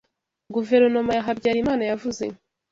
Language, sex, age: Kinyarwanda, female, 30-39